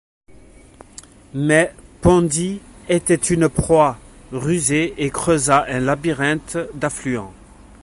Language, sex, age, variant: French, male, 40-49, Français de métropole